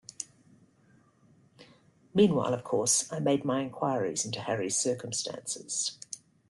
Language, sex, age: English, female, 50-59